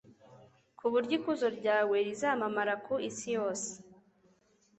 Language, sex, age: Kinyarwanda, female, under 19